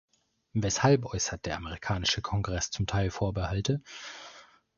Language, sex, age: German, male, 19-29